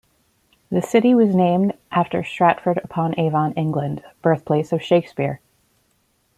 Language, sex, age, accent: English, female, 40-49, United States English